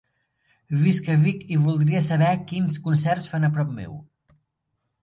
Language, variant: Catalan, Central